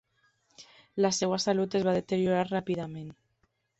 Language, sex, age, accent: Catalan, female, 19-29, valencià